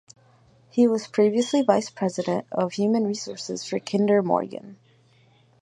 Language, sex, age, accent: English, female, under 19, United States English